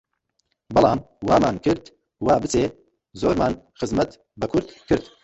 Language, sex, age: Central Kurdish, male, 30-39